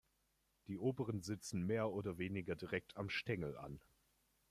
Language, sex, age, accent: German, male, 19-29, Deutschland Deutsch